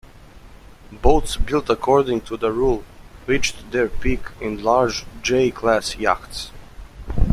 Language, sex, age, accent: English, male, 19-29, United States English